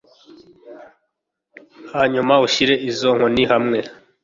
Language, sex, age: Kinyarwanda, male, 19-29